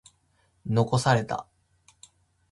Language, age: Japanese, 19-29